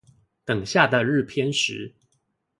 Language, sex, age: Chinese, male, 40-49